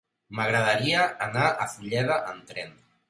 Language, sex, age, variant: Catalan, male, 40-49, Central